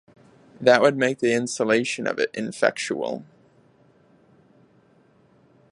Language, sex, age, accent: English, male, 19-29, United States English